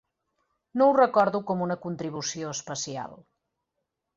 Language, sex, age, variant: Catalan, female, 40-49, Central